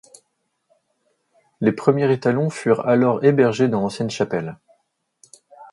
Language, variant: French, Français de métropole